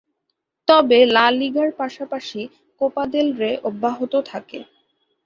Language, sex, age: Bengali, female, under 19